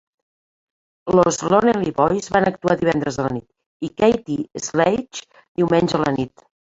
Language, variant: Catalan, Central